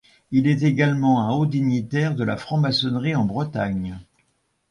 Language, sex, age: French, male, 70-79